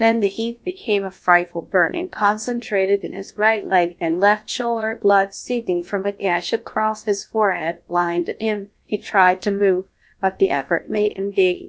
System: TTS, GlowTTS